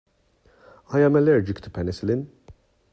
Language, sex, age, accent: English, male, 30-39, England English